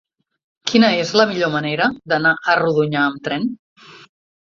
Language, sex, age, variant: Catalan, female, 40-49, Central